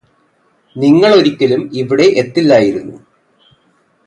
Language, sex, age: Malayalam, male, 40-49